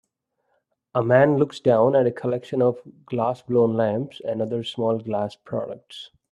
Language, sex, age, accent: English, male, 30-39, India and South Asia (India, Pakistan, Sri Lanka)